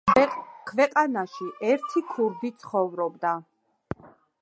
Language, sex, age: Georgian, female, 30-39